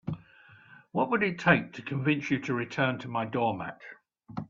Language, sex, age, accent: English, male, 70-79, England English